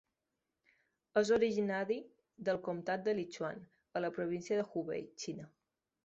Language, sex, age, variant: Catalan, female, 30-39, Balear